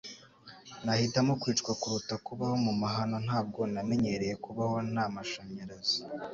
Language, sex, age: Kinyarwanda, male, 19-29